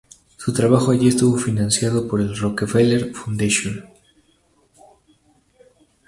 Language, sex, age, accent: Spanish, male, 19-29, México